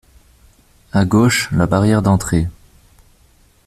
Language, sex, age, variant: French, male, 19-29, Français de métropole